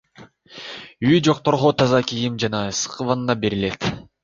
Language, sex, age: Kyrgyz, male, under 19